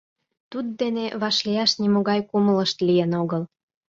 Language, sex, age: Mari, female, 19-29